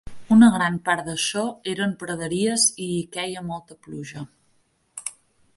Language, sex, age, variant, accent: Catalan, female, 19-29, Central, Oriental